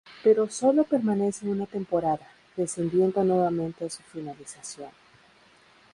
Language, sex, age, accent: Spanish, female, 30-39, México